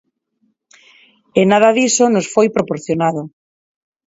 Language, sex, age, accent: Galician, female, 40-49, Neofalante